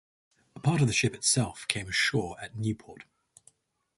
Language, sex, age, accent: English, male, 30-39, England English